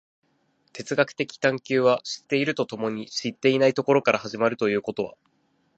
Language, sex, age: Japanese, male, 19-29